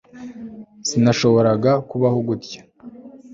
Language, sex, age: Kinyarwanda, male, 19-29